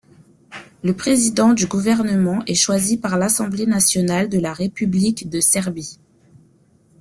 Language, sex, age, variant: French, female, 30-39, Français de métropole